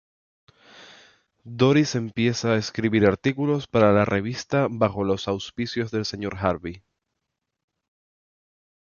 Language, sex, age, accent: Spanish, male, 19-29, España: Islas Canarias